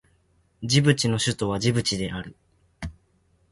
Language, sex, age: Japanese, male, 19-29